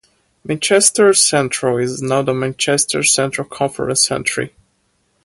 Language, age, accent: English, under 19, United States English